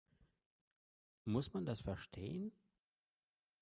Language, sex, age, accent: German, male, 40-49, Russisch Deutsch